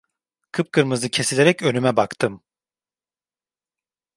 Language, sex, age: Turkish, male, 30-39